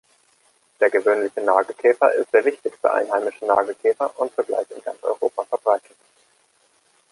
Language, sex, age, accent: German, male, 30-39, Deutschland Deutsch